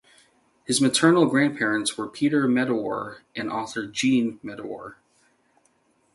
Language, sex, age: English, male, 19-29